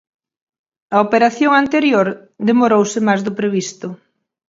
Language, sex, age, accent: Galician, female, 40-49, Central (gheada)